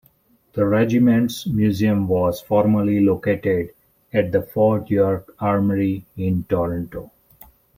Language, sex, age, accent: English, male, 30-39, India and South Asia (India, Pakistan, Sri Lanka)